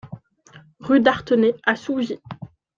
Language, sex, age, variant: French, female, 19-29, Français de métropole